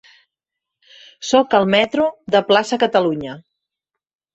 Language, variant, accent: Catalan, Central, central